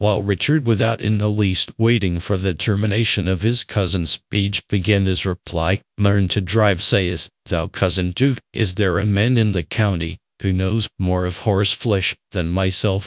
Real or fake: fake